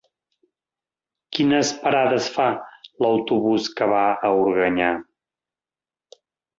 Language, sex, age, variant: Catalan, male, 50-59, Central